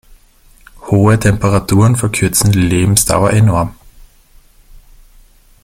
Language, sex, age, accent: German, male, 19-29, Österreichisches Deutsch